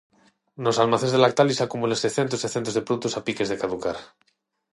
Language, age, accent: Galician, 30-39, Central (gheada); Normativo (estándar); Neofalante